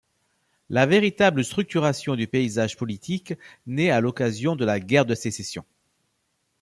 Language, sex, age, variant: French, male, 40-49, Français de métropole